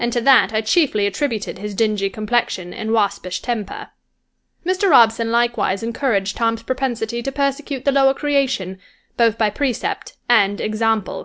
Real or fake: real